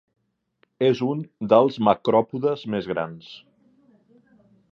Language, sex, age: Catalan, male, 40-49